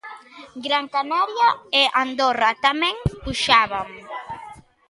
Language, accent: Galician, Normativo (estándar)